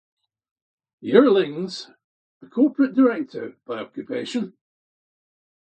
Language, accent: English, England English